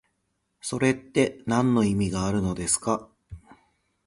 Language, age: Japanese, 30-39